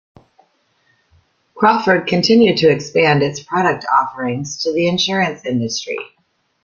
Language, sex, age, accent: English, female, 40-49, United States English